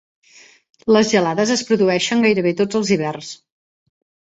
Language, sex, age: Catalan, female, 40-49